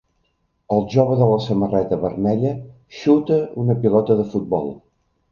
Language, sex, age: Catalan, male, 50-59